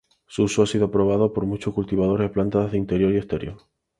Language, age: Spanish, 19-29